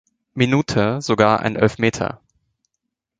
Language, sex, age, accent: German, male, 19-29, Deutschland Deutsch